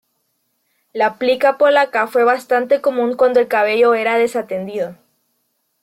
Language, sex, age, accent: Spanish, female, 19-29, América central